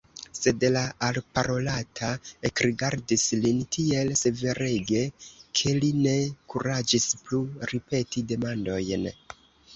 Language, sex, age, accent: Esperanto, female, 19-29, Internacia